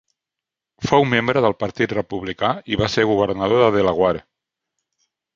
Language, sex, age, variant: Catalan, male, 60-69, Central